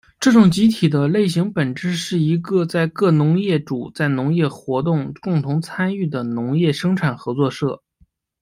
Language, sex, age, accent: Chinese, male, 19-29, 出生地：黑龙江省